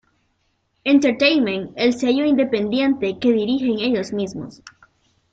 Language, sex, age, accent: Spanish, female, 19-29, América central